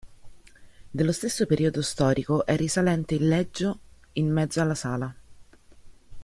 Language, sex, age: Italian, female, 19-29